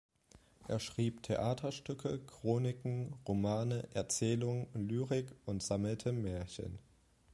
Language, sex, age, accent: German, male, 19-29, Deutschland Deutsch